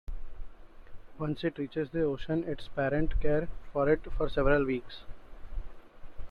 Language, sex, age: English, male, 19-29